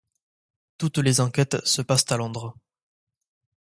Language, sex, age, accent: French, male, under 19, Français du sud de la France